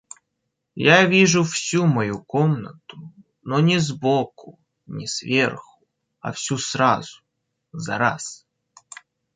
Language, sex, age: Russian, male, 19-29